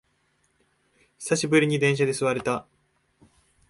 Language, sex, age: Japanese, male, 19-29